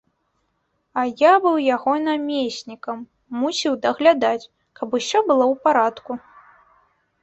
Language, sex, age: Belarusian, female, under 19